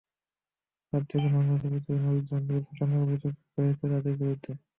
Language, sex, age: Bengali, male, 19-29